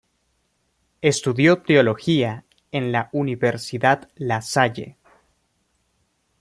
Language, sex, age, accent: Spanish, male, 19-29, México